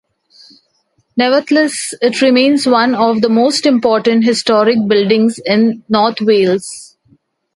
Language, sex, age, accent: English, female, 40-49, India and South Asia (India, Pakistan, Sri Lanka)